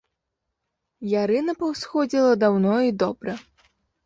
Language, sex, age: Belarusian, female, 19-29